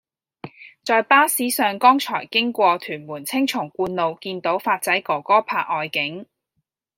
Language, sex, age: Cantonese, female, 19-29